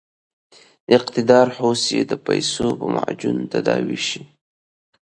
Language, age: Pashto, 19-29